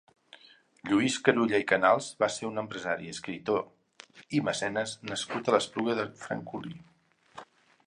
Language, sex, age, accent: Catalan, male, 60-69, Neutre